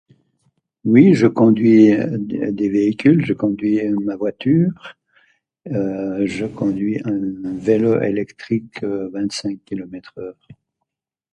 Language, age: French, 70-79